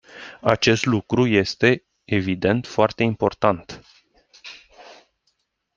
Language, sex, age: Romanian, male, 40-49